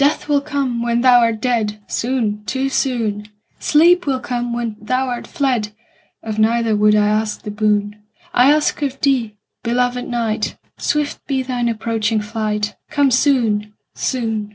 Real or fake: real